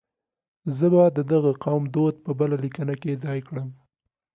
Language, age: Pashto, 19-29